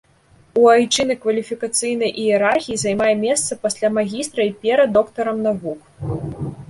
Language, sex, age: Belarusian, female, 19-29